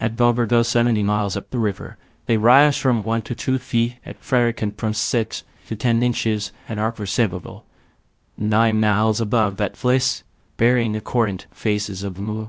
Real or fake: fake